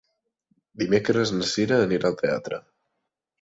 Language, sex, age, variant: Catalan, male, 19-29, Central